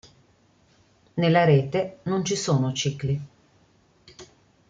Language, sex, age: Italian, female, 50-59